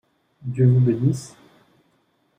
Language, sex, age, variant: French, male, 19-29, Français de métropole